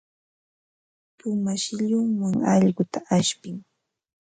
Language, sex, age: Ambo-Pasco Quechua, female, 19-29